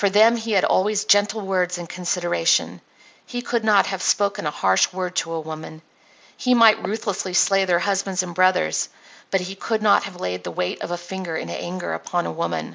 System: none